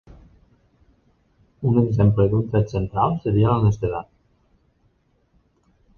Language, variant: Catalan, Septentrional